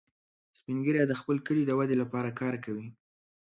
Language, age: Pashto, under 19